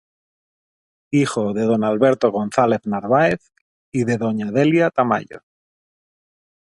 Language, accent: Spanish, España: Norte peninsular (Asturias, Castilla y León, Cantabria, País Vasco, Navarra, Aragón, La Rioja, Guadalajara, Cuenca)